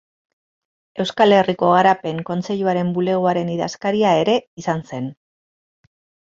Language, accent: Basque, Mendebalekoa (Araba, Bizkaia, Gipuzkoako mendebaleko herri batzuk)